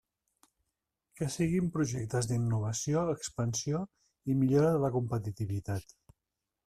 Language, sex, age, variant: Catalan, male, 50-59, Nord-Occidental